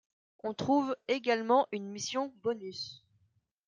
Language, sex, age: French, female, under 19